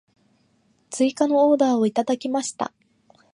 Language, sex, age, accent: Japanese, female, 19-29, 標準語